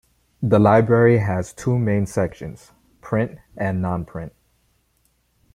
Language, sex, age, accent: English, male, 30-39, United States English